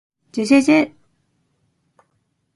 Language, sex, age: Japanese, female, 50-59